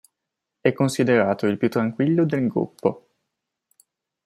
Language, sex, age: Italian, male, 19-29